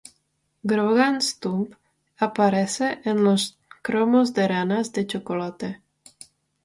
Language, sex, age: Spanish, female, 19-29